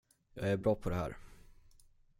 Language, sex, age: Swedish, male, under 19